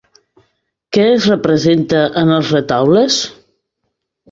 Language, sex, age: Catalan, female, 40-49